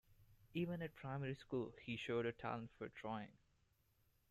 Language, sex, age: English, male, 19-29